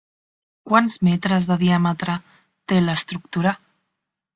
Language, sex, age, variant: Catalan, female, 19-29, Central